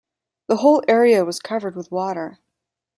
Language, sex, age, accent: English, female, 19-29, United States English